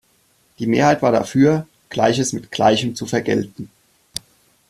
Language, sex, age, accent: German, male, 30-39, Deutschland Deutsch